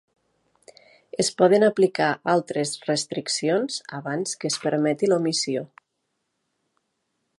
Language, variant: Catalan, Nord-Occidental